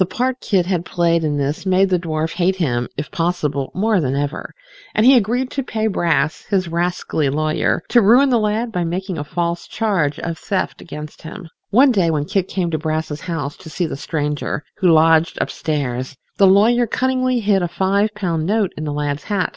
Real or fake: real